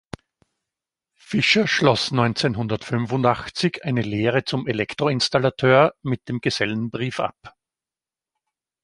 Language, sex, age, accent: German, male, 50-59, Österreichisches Deutsch